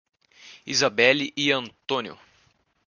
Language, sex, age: Portuguese, male, under 19